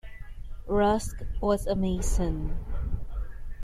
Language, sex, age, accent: English, female, 30-39, Filipino